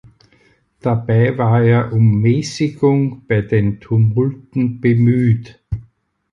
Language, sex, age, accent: German, male, 70-79, Österreichisches Deutsch